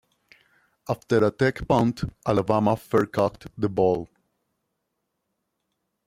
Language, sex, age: English, male, 40-49